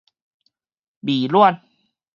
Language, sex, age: Min Nan Chinese, male, 19-29